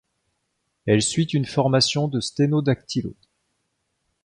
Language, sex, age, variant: French, male, 30-39, Français de métropole